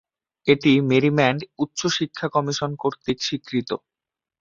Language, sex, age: Bengali, male, under 19